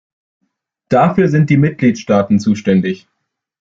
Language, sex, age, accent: German, male, under 19, Deutschland Deutsch